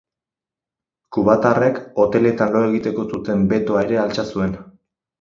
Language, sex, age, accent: Basque, male, 19-29, Erdialdekoa edo Nafarra (Gipuzkoa, Nafarroa)